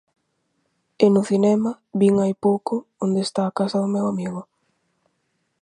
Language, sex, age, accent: Galician, female, under 19, Normativo (estándar)